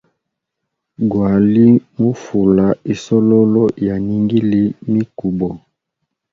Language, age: Hemba, 19-29